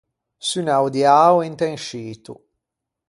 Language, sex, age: Ligurian, male, 30-39